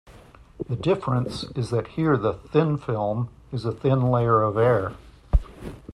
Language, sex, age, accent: English, male, 50-59, United States English